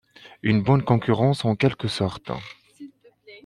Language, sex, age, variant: French, male, 30-39, Français de métropole